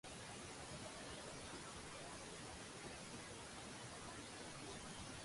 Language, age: Cantonese, 19-29